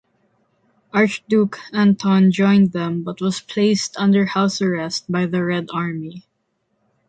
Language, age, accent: English, under 19, Filipino